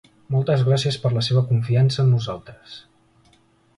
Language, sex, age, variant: Catalan, male, 19-29, Central